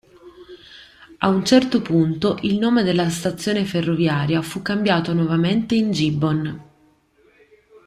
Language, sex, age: Italian, female, 30-39